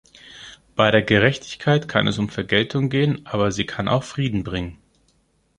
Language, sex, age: German, male, 30-39